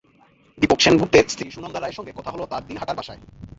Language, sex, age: Bengali, male, 19-29